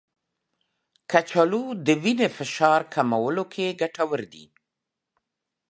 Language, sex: Pashto, female